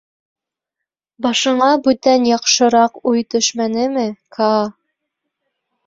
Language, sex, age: Bashkir, female, 19-29